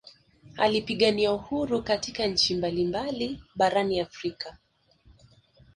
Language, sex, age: Swahili, female, 19-29